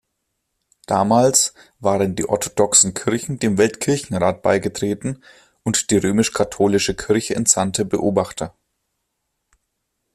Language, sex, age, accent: German, male, 19-29, Deutschland Deutsch